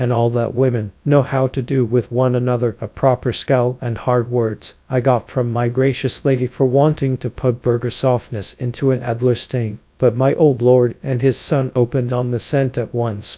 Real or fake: fake